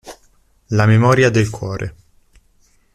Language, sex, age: Italian, male, under 19